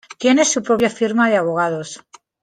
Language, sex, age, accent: Spanish, female, 40-49, España: Sur peninsular (Andalucia, Extremadura, Murcia)